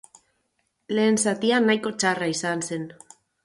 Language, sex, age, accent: Basque, female, 30-39, Mendebalekoa (Araba, Bizkaia, Gipuzkoako mendebaleko herri batzuk)